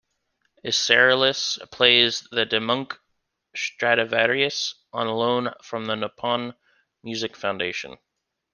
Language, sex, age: English, male, 19-29